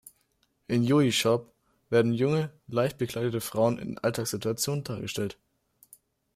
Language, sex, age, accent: German, male, under 19, Deutschland Deutsch